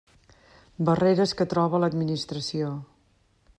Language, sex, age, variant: Catalan, female, 50-59, Central